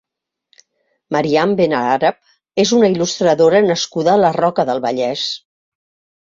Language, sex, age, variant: Catalan, female, 60-69, Central